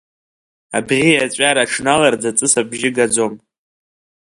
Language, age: Abkhazian, under 19